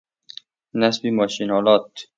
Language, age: Persian, 30-39